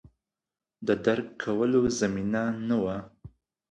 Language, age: Pashto, 19-29